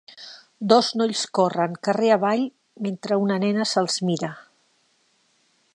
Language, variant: Catalan, Septentrional